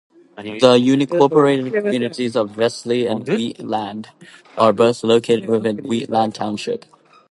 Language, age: English, 19-29